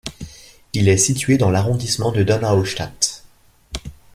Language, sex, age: French, male, 40-49